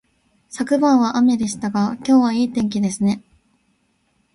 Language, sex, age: Japanese, female, under 19